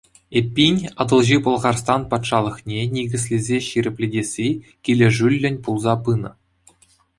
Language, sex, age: Chuvash, male, 19-29